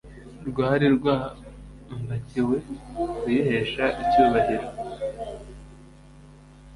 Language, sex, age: Kinyarwanda, male, 19-29